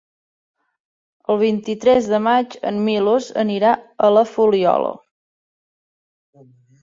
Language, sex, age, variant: Catalan, female, 30-39, Central